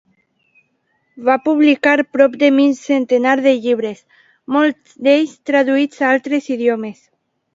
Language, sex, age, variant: Catalan, female, under 19, Alacantí